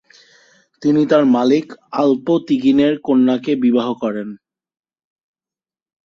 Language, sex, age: Bengali, male, 19-29